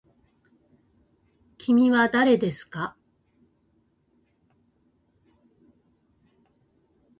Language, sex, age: Japanese, female, 50-59